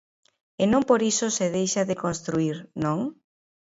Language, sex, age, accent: Galician, female, 40-49, Central (gheada)